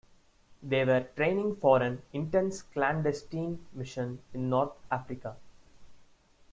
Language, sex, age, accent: English, male, 19-29, India and South Asia (India, Pakistan, Sri Lanka)